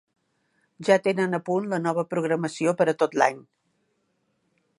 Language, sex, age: Catalan, female, 50-59